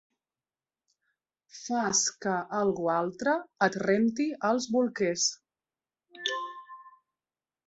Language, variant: Catalan, Central